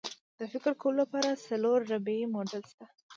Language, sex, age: Pashto, female, under 19